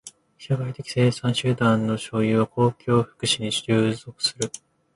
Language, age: Japanese, 19-29